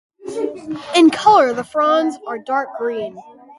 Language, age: English, 19-29